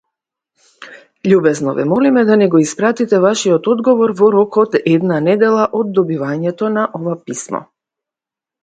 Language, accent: English, United States English